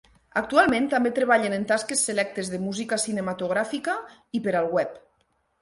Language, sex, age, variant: Catalan, female, 40-49, Nord-Occidental